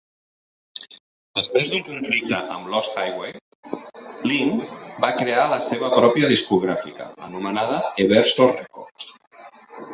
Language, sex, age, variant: Catalan, male, 50-59, Central